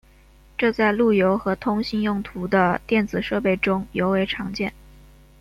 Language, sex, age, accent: Chinese, female, 19-29, 出生地：江西省